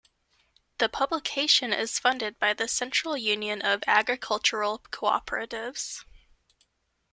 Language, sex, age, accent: English, female, 19-29, United States English